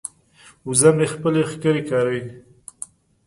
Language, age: Pashto, 30-39